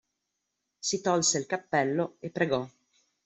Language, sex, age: Italian, female, 30-39